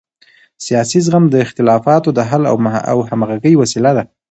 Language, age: Pashto, 19-29